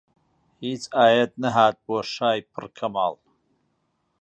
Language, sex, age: Central Kurdish, male, 40-49